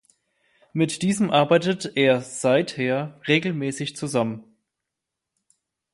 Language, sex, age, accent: German, male, 19-29, Deutschland Deutsch